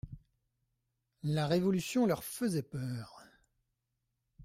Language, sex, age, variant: French, male, 40-49, Français de métropole